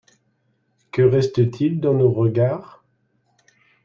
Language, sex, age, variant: French, male, 50-59, Français de métropole